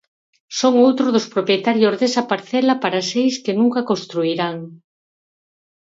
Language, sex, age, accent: Galician, female, 50-59, Central (gheada)